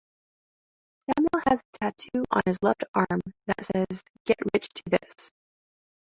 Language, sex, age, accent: English, female, 19-29, United States English